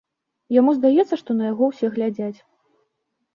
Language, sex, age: Belarusian, female, 19-29